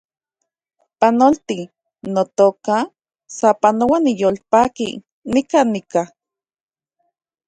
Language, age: Central Puebla Nahuatl, 30-39